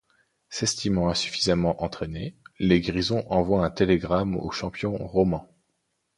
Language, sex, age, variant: French, male, 19-29, Français de métropole